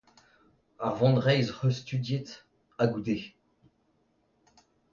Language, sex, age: Breton, male, 30-39